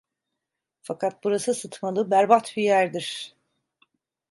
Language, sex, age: Turkish, female, 40-49